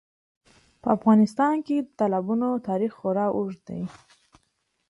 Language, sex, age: Pashto, female, 19-29